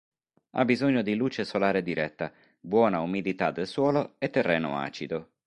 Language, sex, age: Italian, male, 40-49